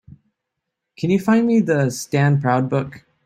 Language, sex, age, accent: English, male, 19-29, United States English